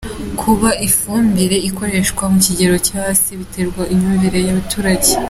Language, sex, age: Kinyarwanda, female, under 19